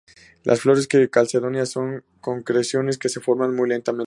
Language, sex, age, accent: Spanish, male, 19-29, México